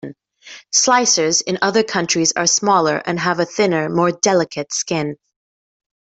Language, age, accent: English, 30-39, England English